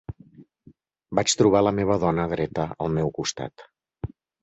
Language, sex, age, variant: Catalan, male, 40-49, Central